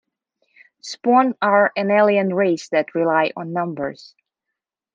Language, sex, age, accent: English, female, 30-39, United States English